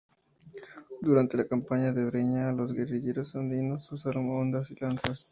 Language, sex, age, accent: Spanish, male, 19-29, México